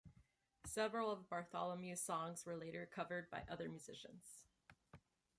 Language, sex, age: English, female, 30-39